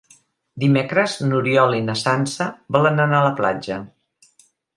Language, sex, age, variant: Catalan, female, 60-69, Central